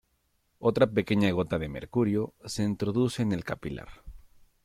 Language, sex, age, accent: Spanish, male, 19-29, México